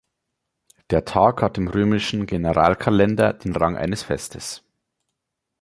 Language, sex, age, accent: German, male, 19-29, Deutschland Deutsch